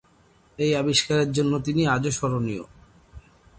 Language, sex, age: Bengali, male, 30-39